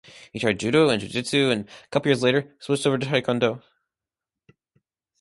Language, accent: English, United States English